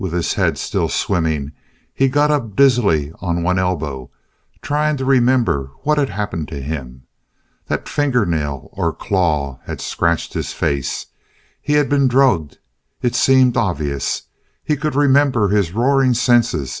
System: none